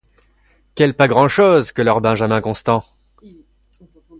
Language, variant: French, Français de métropole